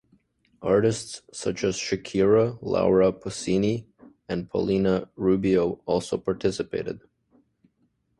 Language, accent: English, Canadian English